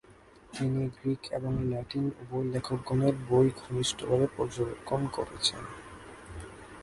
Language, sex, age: Bengali, male, 19-29